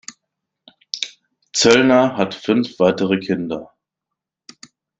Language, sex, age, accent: German, male, 19-29, Deutschland Deutsch